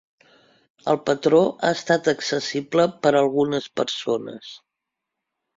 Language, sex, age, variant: Catalan, female, 60-69, Central